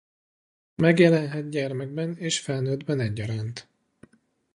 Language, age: Hungarian, 40-49